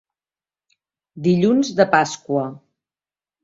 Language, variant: Catalan, Nord-Occidental